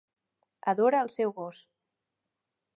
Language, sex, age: Catalan, female, under 19